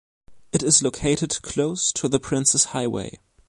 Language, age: English, under 19